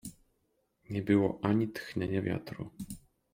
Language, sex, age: Polish, male, 19-29